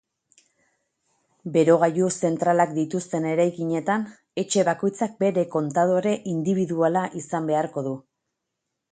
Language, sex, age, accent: Basque, female, 30-39, Mendebalekoa (Araba, Bizkaia, Gipuzkoako mendebaleko herri batzuk)